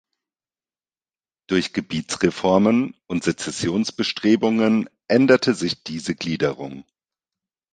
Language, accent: German, Deutschland Deutsch